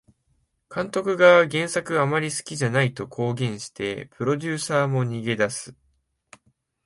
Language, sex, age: Japanese, male, 19-29